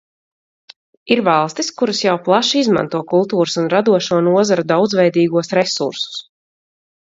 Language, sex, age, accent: Latvian, female, 30-39, Vidus dialekts